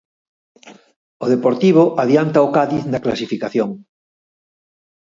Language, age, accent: Galician, 60-69, Atlántico (seseo e gheada)